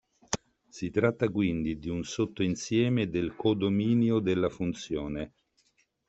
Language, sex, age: Italian, male, 50-59